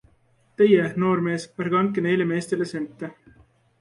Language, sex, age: Estonian, male, 19-29